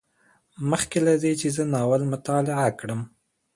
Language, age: Pashto, 19-29